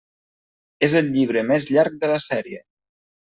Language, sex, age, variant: Catalan, male, 19-29, Nord-Occidental